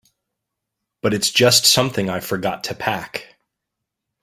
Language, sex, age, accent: English, male, 30-39, United States English